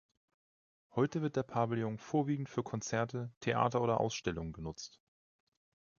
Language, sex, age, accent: German, male, 30-39, Deutschland Deutsch